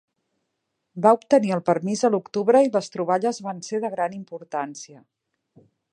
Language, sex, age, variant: Catalan, female, 40-49, Central